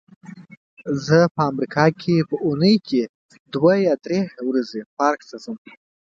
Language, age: Pashto, 19-29